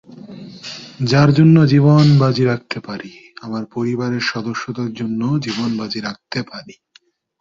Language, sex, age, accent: Bengali, male, 19-29, প্রমিত